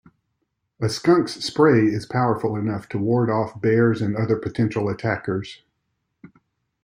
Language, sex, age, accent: English, male, 50-59, United States English